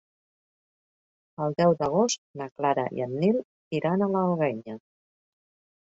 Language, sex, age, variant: Catalan, female, 40-49, Central